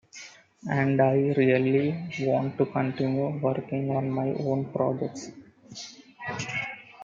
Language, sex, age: English, male, 19-29